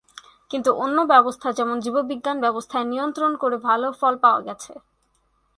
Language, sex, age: Bengali, female, 19-29